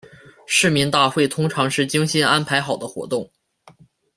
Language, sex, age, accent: Chinese, male, 19-29, 出生地：黑龙江省